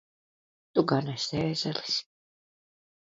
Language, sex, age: Latvian, female, 40-49